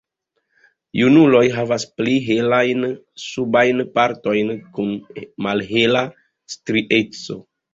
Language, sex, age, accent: Esperanto, male, 30-39, Internacia